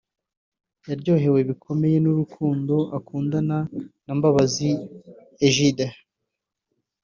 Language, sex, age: Kinyarwanda, male, 30-39